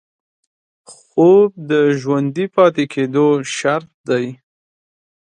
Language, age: Pashto, 19-29